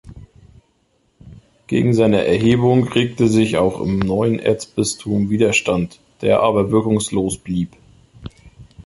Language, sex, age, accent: German, male, 30-39, Deutschland Deutsch